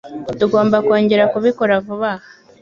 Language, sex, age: Kinyarwanda, female, 30-39